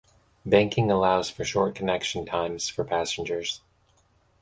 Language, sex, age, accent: English, male, 19-29, United States English